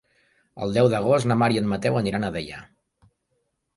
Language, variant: Catalan, Central